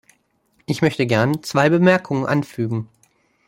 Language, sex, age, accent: German, male, under 19, Deutschland Deutsch